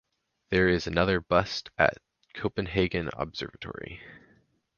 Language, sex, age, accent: English, male, 19-29, United States English